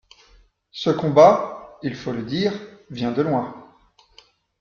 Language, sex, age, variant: French, male, 40-49, Français de métropole